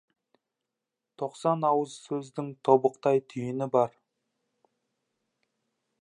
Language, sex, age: Kazakh, male, 19-29